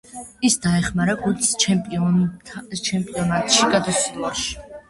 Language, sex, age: Georgian, female, under 19